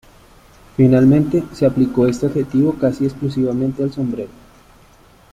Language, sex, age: Spanish, male, 30-39